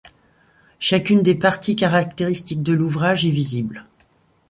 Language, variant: French, Français de métropole